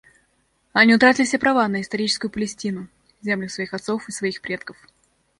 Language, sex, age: Russian, female, under 19